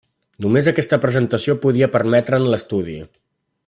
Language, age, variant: Catalan, 40-49, Central